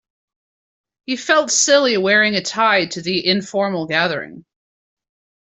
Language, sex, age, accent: English, female, 19-29, Canadian English